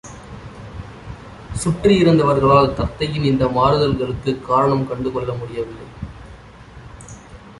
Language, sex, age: Tamil, male, 19-29